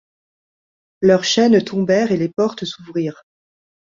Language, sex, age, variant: French, female, 40-49, Français de métropole